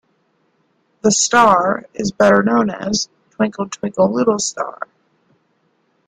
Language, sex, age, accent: English, female, 19-29, United States English